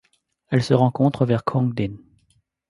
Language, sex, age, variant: French, male, 40-49, Français de métropole